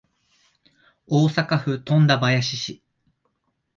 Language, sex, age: Japanese, male, 19-29